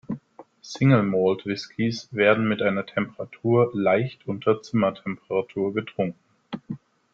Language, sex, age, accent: German, male, 30-39, Deutschland Deutsch